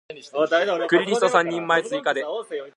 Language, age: Japanese, 19-29